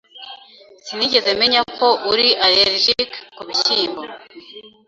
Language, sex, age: Kinyarwanda, female, 19-29